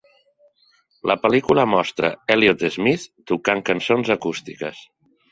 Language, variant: Catalan, Central